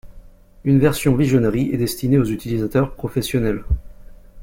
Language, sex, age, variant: French, male, 30-39, Français de métropole